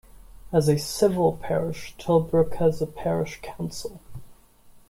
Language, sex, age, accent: English, male, 19-29, United States English